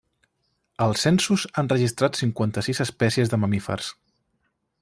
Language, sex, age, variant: Catalan, male, 19-29, Central